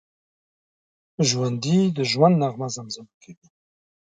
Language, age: Pashto, 60-69